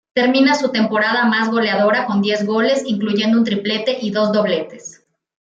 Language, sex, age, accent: Spanish, female, 40-49, México